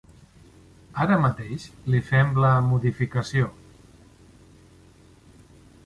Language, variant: Catalan, Central